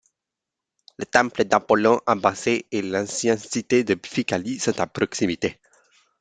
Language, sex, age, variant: French, male, under 19, Français de métropole